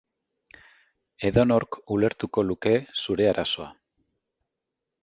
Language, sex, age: Basque, male, 40-49